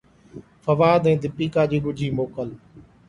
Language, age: Sindhi, under 19